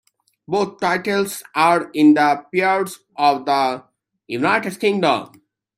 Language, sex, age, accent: English, male, 19-29, United States English